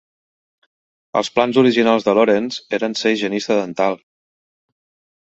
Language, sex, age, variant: Catalan, male, 40-49, Central